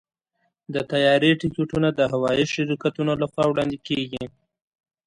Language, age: Pashto, 19-29